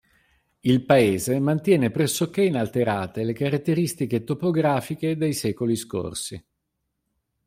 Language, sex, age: Italian, male, 50-59